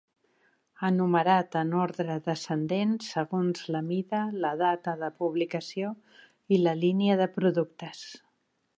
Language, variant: Catalan, Central